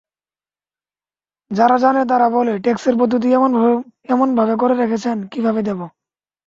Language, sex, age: Bengali, male, 19-29